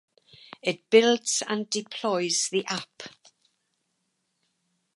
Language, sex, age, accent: English, female, 80-89, England English